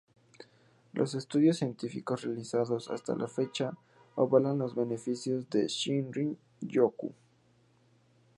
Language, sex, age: Spanish, male, 19-29